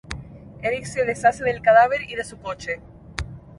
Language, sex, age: Spanish, female, 19-29